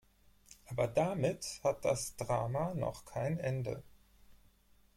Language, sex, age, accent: German, male, 40-49, Deutschland Deutsch